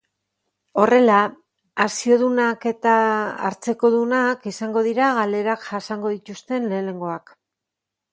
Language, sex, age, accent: Basque, female, 50-59, Mendebalekoa (Araba, Bizkaia, Gipuzkoako mendebaleko herri batzuk)